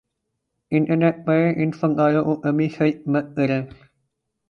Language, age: Urdu, 19-29